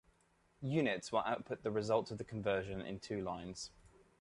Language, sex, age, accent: English, male, 30-39, England English